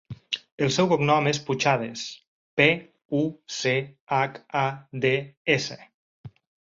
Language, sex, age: Catalan, male, 30-39